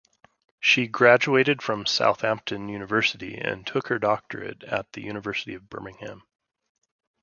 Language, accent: English, United States English